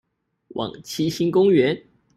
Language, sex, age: Chinese, male, 19-29